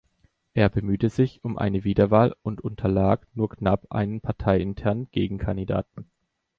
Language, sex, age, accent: German, male, 19-29, Deutschland Deutsch